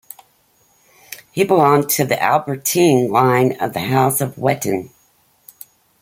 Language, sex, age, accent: English, female, 50-59, United States English